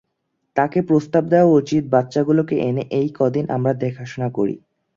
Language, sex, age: Bengali, male, under 19